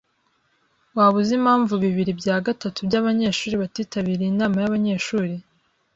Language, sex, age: Kinyarwanda, female, 19-29